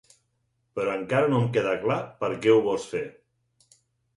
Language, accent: Catalan, Barcelona